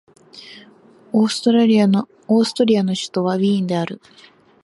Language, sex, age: Japanese, female, under 19